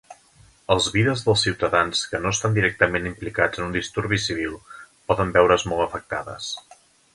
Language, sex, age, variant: Catalan, male, 50-59, Central